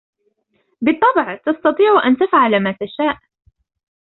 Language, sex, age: Arabic, female, 19-29